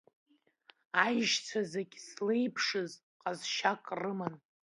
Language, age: Abkhazian, under 19